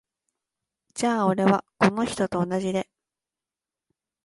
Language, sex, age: Japanese, female, 19-29